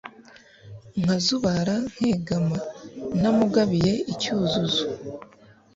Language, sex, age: Kinyarwanda, female, under 19